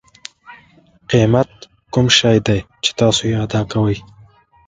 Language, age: Pashto, 19-29